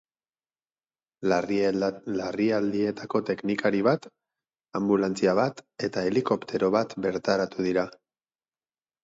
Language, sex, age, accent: Basque, male, 30-39, Batua